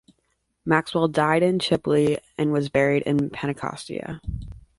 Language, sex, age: English, female, 19-29